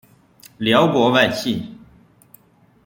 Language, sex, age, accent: Chinese, male, 30-39, 出生地：河南省